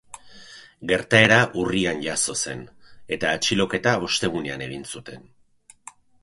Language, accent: Basque, Erdialdekoa edo Nafarra (Gipuzkoa, Nafarroa)